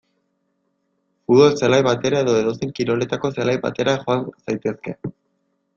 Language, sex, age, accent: Basque, male, 19-29, Erdialdekoa edo Nafarra (Gipuzkoa, Nafarroa)